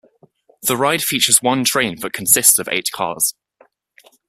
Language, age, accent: English, 19-29, England English